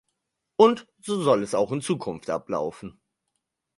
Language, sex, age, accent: German, male, 30-39, Deutschland Deutsch